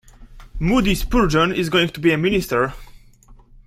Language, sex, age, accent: English, male, 19-29, United States English